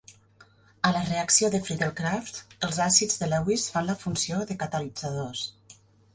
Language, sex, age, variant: Catalan, female, 40-49, Nord-Occidental